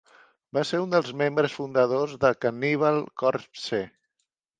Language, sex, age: Catalan, male, 50-59